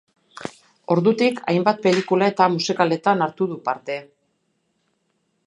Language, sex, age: Basque, female, 50-59